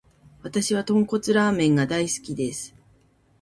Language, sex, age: Japanese, female, 30-39